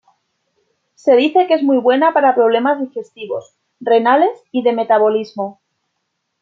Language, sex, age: Spanish, female, 30-39